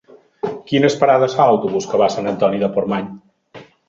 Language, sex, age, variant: Catalan, male, 40-49, Central